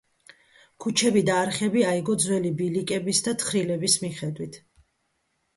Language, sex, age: Georgian, female, 50-59